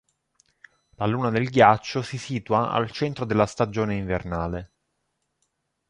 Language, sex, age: Italian, male, 30-39